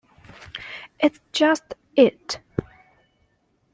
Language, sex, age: English, female, 19-29